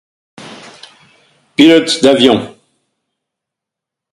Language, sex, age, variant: French, male, 70-79, Français de métropole